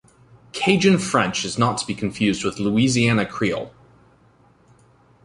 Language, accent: English, United States English